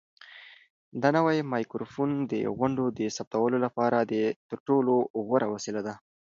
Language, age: Pashto, 19-29